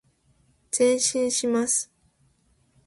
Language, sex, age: Japanese, female, 19-29